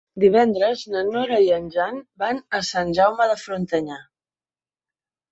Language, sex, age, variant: Catalan, female, 60-69, Central